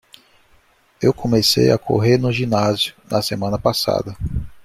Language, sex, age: Portuguese, male, 40-49